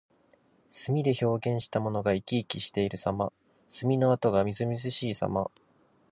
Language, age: Japanese, 19-29